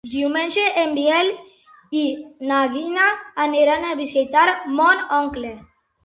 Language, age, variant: Catalan, under 19, Central